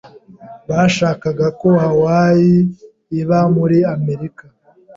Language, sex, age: Kinyarwanda, male, 19-29